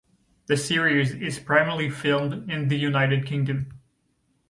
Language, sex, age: English, male, 19-29